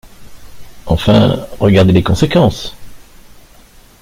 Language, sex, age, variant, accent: French, male, 50-59, Français d'Europe, Français de Belgique